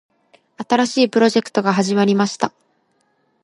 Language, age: Japanese, under 19